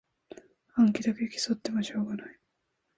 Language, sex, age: Japanese, female, under 19